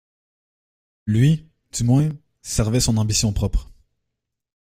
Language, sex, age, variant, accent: French, male, 19-29, Français d'Amérique du Nord, Français du Canada